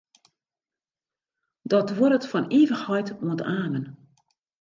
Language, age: Western Frisian, 60-69